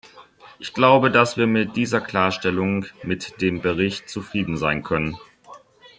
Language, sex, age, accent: German, male, 40-49, Deutschland Deutsch